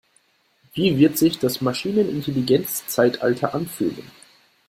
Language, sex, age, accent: German, male, under 19, Deutschland Deutsch